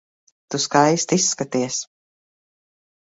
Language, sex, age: Latvian, female, 40-49